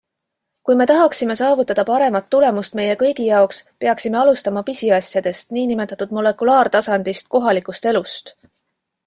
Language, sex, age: Estonian, female, 40-49